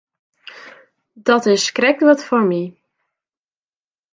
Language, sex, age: Western Frisian, female, 19-29